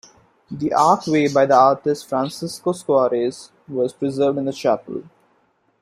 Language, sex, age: English, male, 19-29